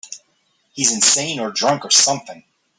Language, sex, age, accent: English, male, 40-49, United States English